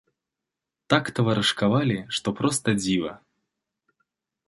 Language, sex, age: Belarusian, male, 19-29